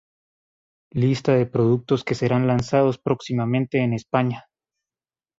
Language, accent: Spanish, América central